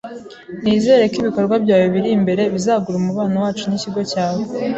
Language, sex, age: Kinyarwanda, female, 19-29